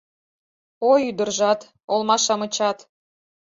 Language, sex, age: Mari, female, 19-29